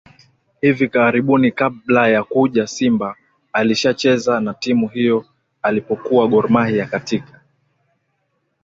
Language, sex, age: Swahili, male, 19-29